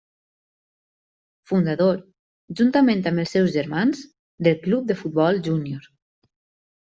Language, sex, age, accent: Catalan, female, 19-29, valencià